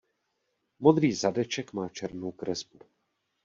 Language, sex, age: Czech, male, 40-49